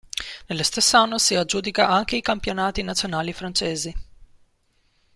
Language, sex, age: Italian, male, 19-29